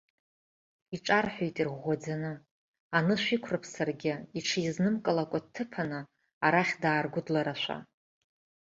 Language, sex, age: Abkhazian, female, 40-49